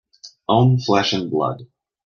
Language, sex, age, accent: English, male, 30-39, Canadian English